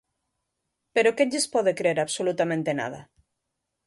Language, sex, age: Galician, female, 30-39